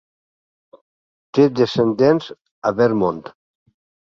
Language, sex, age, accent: Catalan, male, 70-79, valencià